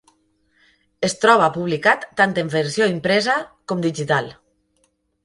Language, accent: Catalan, valencià